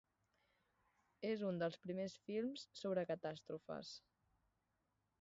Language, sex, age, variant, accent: Catalan, female, 19-29, Central, central